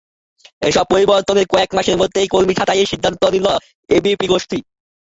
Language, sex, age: Bengali, male, under 19